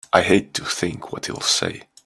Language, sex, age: English, male, 30-39